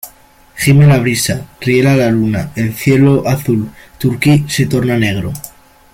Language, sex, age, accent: Spanish, male, under 19, España: Centro-Sur peninsular (Madrid, Toledo, Castilla-La Mancha)